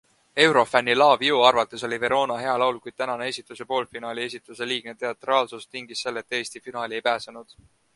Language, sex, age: Estonian, male, 19-29